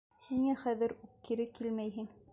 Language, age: Bashkir, 19-29